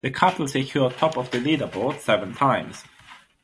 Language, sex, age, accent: English, male, 19-29, England English